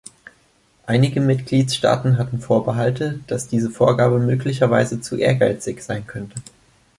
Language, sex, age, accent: German, male, 19-29, Deutschland Deutsch